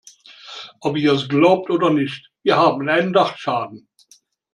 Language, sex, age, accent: German, male, 60-69, Deutschland Deutsch